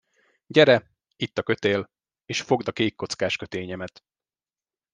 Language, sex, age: Hungarian, male, 30-39